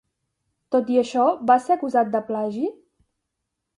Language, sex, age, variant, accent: Catalan, female, 19-29, Central, central